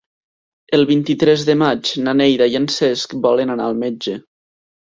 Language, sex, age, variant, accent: Catalan, male, under 19, Nord-Occidental, Tortosí